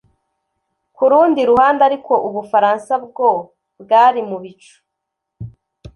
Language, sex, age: Kinyarwanda, female, 19-29